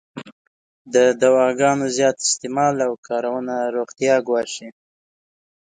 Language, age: Pashto, 19-29